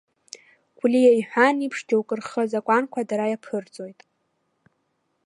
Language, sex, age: Abkhazian, female, under 19